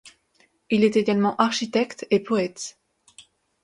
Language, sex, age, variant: French, female, 19-29, Français de métropole